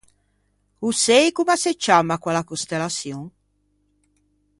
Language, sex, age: Ligurian, female, 60-69